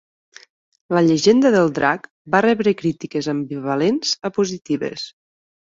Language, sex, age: Catalan, female, 30-39